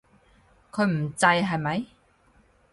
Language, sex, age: Cantonese, female, 19-29